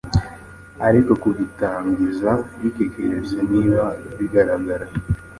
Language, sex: Kinyarwanda, male